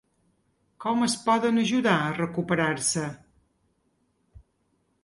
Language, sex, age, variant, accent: Catalan, female, 50-59, Balear, menorquí